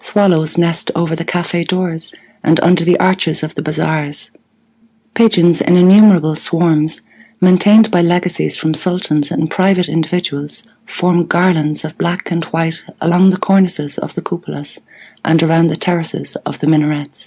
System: none